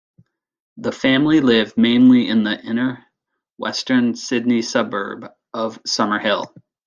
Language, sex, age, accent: English, male, 40-49, United States English